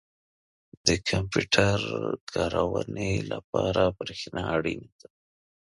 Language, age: Pashto, 19-29